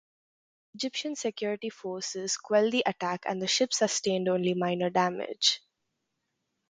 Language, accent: English, India and South Asia (India, Pakistan, Sri Lanka)